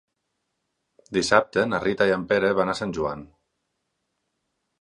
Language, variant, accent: Catalan, Nord-Occidental, Ebrenc